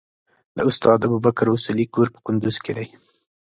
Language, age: Pashto, 19-29